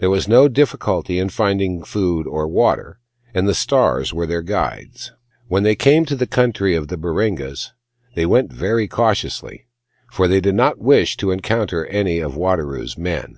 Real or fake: real